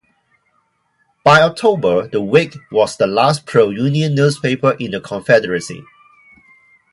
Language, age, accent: English, 30-39, Hong Kong English